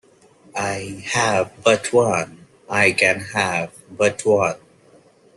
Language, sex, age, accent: English, male, 19-29, India and South Asia (India, Pakistan, Sri Lanka)